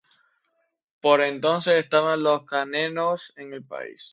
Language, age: Spanish, 19-29